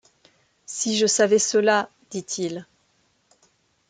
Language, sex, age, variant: French, female, 40-49, Français de métropole